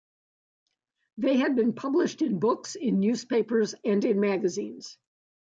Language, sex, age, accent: English, female, 70-79, United States English